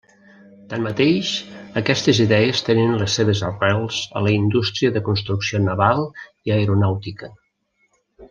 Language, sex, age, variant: Catalan, male, 60-69, Central